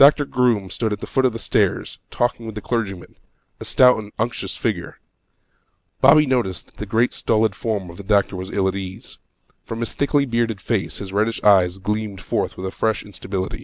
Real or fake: real